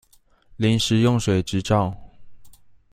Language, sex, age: Chinese, male, 19-29